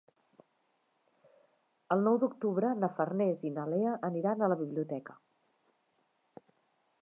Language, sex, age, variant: Catalan, female, 40-49, Central